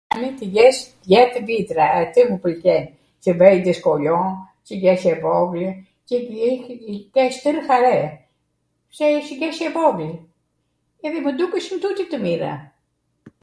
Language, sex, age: Arvanitika Albanian, female, 70-79